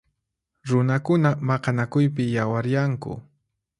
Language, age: Puno Quechua, 30-39